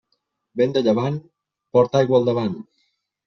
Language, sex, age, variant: Catalan, male, 30-39, Balear